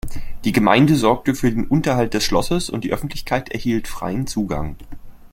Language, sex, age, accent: German, male, under 19, Deutschland Deutsch